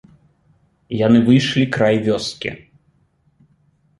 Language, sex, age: Belarusian, male, 30-39